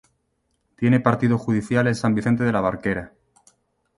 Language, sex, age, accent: Spanish, male, 30-39, España: Norte peninsular (Asturias, Castilla y León, Cantabria, País Vasco, Navarra, Aragón, La Rioja, Guadalajara, Cuenca)